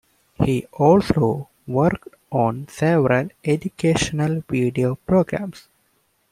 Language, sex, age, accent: English, male, 19-29, United States English